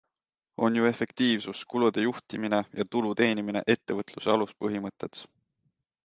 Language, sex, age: Estonian, male, 19-29